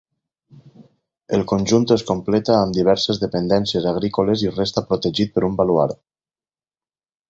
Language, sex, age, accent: Catalan, male, 19-29, valencià